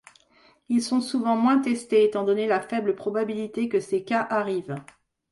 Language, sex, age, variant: French, female, 40-49, Français de métropole